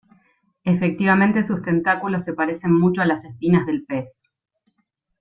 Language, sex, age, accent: Spanish, female, 40-49, Rioplatense: Argentina, Uruguay, este de Bolivia, Paraguay